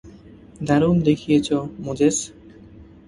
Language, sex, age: Bengali, male, 19-29